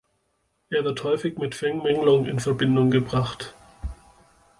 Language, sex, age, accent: German, male, 30-39, Deutschland Deutsch